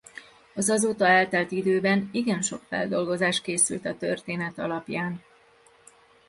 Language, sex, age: Hungarian, female, 50-59